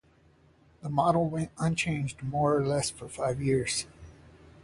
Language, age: English, 40-49